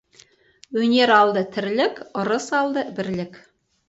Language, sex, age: Kazakh, female, 40-49